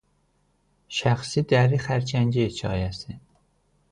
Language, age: Azerbaijani, 30-39